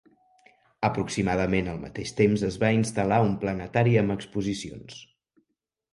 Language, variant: Catalan, Central